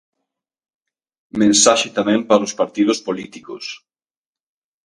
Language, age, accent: Galician, 30-39, Central (gheada)